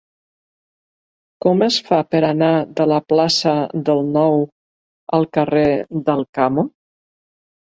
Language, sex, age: Catalan, female, 50-59